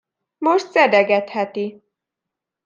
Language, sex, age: Hungarian, female, 19-29